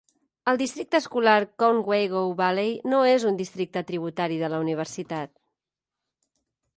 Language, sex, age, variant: Catalan, female, 40-49, Central